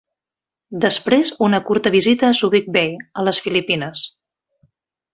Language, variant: Catalan, Central